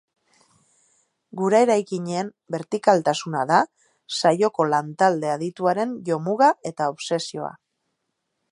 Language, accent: Basque, Erdialdekoa edo Nafarra (Gipuzkoa, Nafarroa)